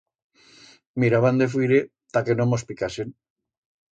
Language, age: Aragonese, 60-69